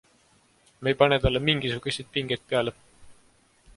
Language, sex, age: Estonian, male, 19-29